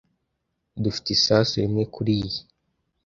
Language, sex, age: Kinyarwanda, male, under 19